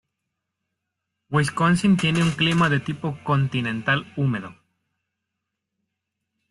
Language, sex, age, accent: Spanish, male, 19-29, México